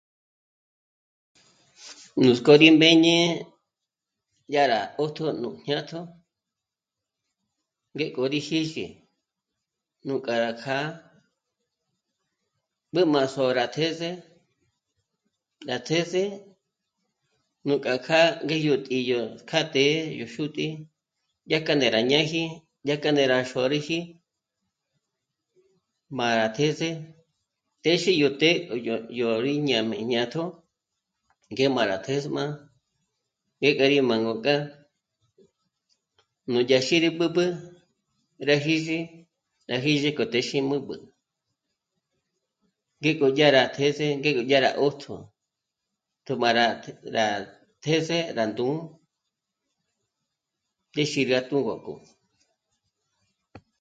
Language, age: Michoacán Mazahua, 19-29